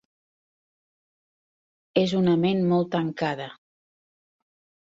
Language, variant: Catalan, Central